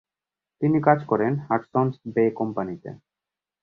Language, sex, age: Bengali, male, 19-29